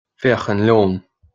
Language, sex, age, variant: Irish, male, 30-39, Gaeilge Chonnacht